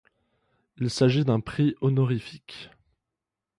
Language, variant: French, Français de métropole